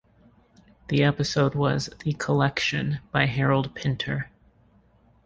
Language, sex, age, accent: English, female, 30-39, United States English